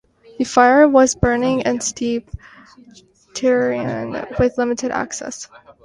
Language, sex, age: English, female, 19-29